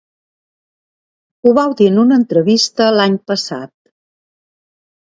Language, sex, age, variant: Catalan, female, 60-69, Central